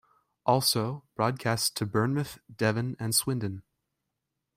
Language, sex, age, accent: English, male, 19-29, United States English